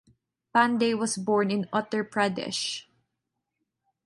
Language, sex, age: English, female, 19-29